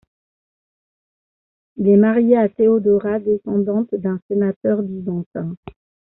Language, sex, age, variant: French, female, 40-49, Français de métropole